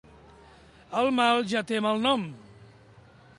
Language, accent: Catalan, aprenent (recent, des d'altres llengües)